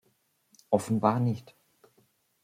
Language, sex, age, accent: German, male, under 19, Deutschland Deutsch